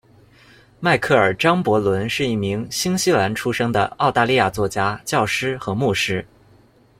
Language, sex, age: Chinese, male, 19-29